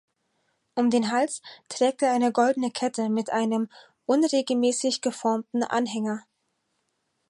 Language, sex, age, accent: German, female, 19-29, Deutschland Deutsch